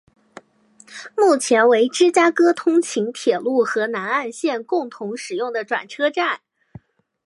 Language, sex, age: Chinese, female, 19-29